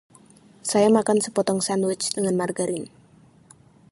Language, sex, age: Indonesian, female, 19-29